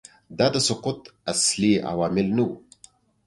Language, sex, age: Pashto, male, 30-39